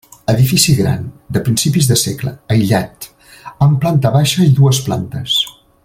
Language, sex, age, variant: Catalan, male, 60-69, Central